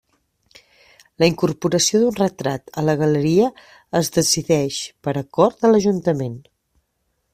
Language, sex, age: Catalan, female, 40-49